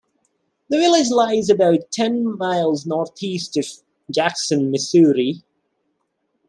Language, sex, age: English, male, 19-29